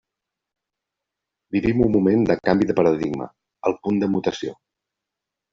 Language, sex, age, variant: Catalan, male, 50-59, Central